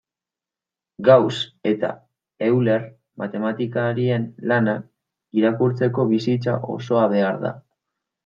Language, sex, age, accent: Basque, male, 19-29, Mendebalekoa (Araba, Bizkaia, Gipuzkoako mendebaleko herri batzuk)